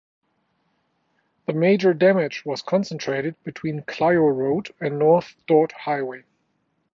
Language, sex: English, male